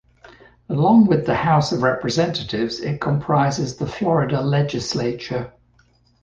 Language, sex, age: English, male, 60-69